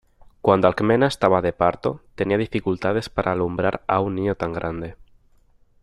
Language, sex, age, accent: Spanish, male, under 19, España: Norte peninsular (Asturias, Castilla y León, Cantabria, País Vasco, Navarra, Aragón, La Rioja, Guadalajara, Cuenca)